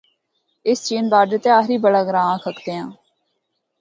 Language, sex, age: Northern Hindko, female, 19-29